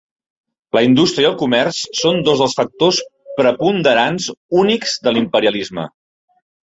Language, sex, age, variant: Catalan, male, 40-49, Central